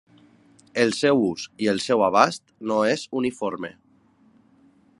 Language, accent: Catalan, valencià